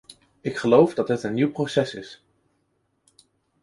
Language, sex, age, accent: Dutch, male, 19-29, Nederlands Nederlands